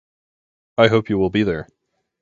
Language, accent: English, United States English